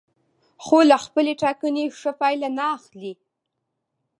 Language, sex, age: Pashto, female, 19-29